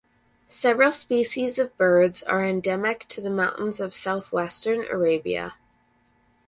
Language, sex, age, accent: English, female, 30-39, Canadian English